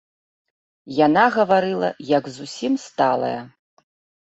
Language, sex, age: Belarusian, female, 40-49